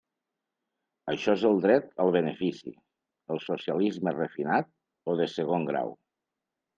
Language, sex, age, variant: Catalan, male, 60-69, Nord-Occidental